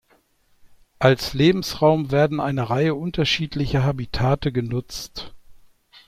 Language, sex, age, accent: German, male, 60-69, Deutschland Deutsch